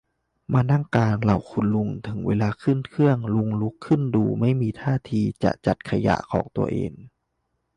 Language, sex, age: Thai, male, 19-29